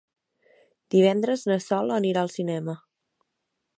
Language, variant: Catalan, Central